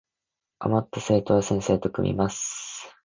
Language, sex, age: Japanese, male, 19-29